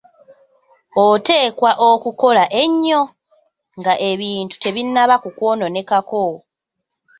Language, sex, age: Ganda, female, 19-29